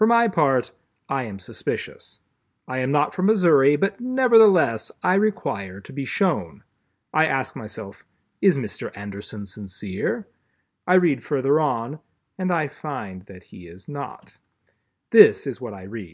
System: none